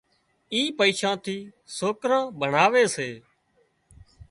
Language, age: Wadiyara Koli, 19-29